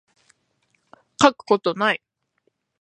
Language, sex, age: Japanese, female, 19-29